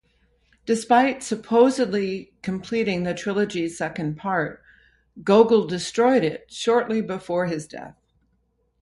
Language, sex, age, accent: English, female, 60-69, United States English